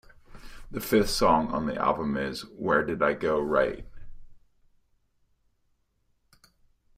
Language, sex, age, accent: English, male, 40-49, United States English